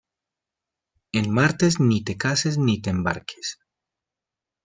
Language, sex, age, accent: Spanish, male, 30-39, Andino-Pacífico: Colombia, Perú, Ecuador, oeste de Bolivia y Venezuela andina